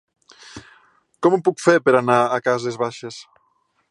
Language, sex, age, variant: Catalan, male, 30-39, Septentrional